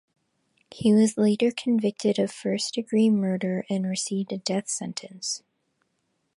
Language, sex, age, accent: English, female, under 19, United States English